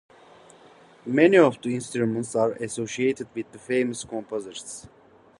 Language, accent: English, United States English